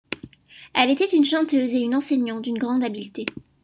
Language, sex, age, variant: French, female, under 19, Français de métropole